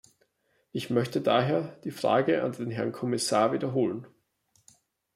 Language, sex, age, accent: German, male, 19-29, Österreichisches Deutsch